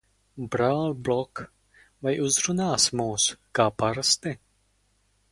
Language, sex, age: Latvian, male, under 19